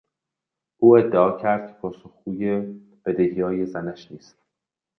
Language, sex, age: Persian, male, 19-29